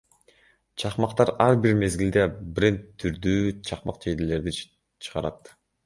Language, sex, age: Kyrgyz, male, under 19